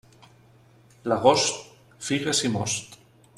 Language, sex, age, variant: Catalan, male, 40-49, Central